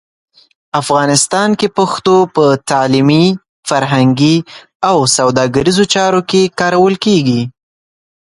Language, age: Pashto, 19-29